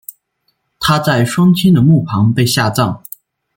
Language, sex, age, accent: Chinese, male, 19-29, 出生地：山西省